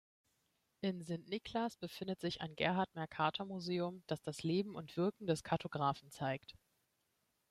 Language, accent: German, Deutschland Deutsch